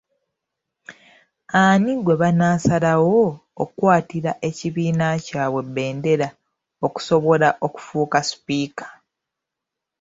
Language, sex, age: Ganda, female, 30-39